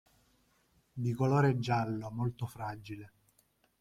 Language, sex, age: Italian, male, 30-39